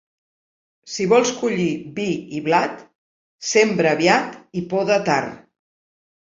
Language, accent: Catalan, Barceloní